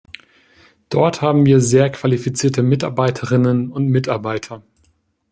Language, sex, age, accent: German, male, 19-29, Deutschland Deutsch